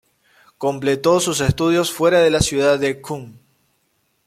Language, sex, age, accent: Spanish, female, 19-29, Rioplatense: Argentina, Uruguay, este de Bolivia, Paraguay